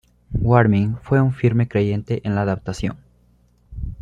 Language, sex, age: Spanish, male, under 19